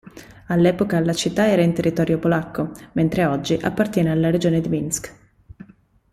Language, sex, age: Italian, female, 30-39